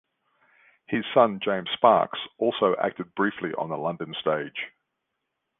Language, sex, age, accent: English, male, 50-59, Australian English